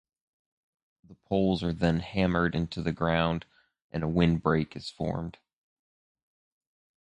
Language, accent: English, United States English